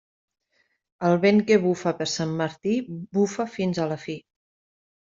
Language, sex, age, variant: Catalan, female, 40-49, Nord-Occidental